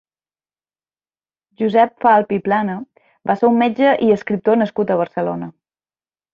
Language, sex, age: Catalan, female, 30-39